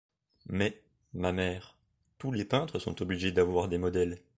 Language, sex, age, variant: French, male, under 19, Français de métropole